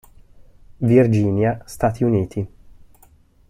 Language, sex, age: Italian, male, 19-29